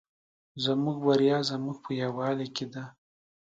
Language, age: Pashto, 19-29